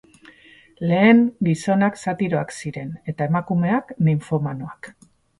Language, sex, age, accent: Basque, female, 40-49, Mendebalekoa (Araba, Bizkaia, Gipuzkoako mendebaleko herri batzuk)